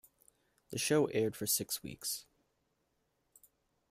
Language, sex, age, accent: English, male, 19-29, United States English